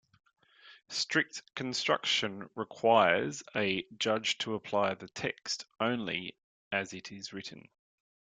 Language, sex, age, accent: English, male, 30-39, Australian English